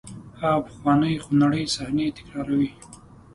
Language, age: Pashto, 30-39